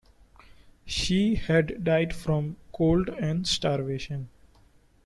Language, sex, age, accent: English, male, 19-29, India and South Asia (India, Pakistan, Sri Lanka)